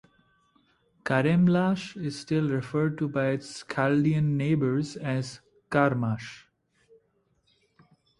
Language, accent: English, India and South Asia (India, Pakistan, Sri Lanka)